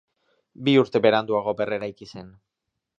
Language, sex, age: Basque, male, 30-39